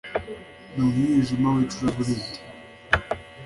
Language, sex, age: Kinyarwanda, male, under 19